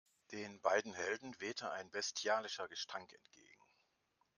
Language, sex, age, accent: German, male, 60-69, Deutschland Deutsch